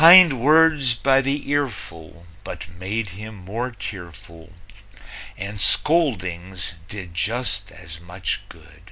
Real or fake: real